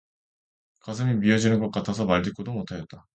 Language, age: Korean, 30-39